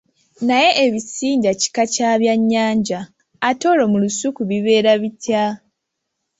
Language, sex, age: Ganda, female, 19-29